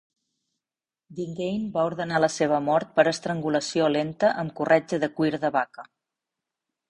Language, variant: Catalan, Central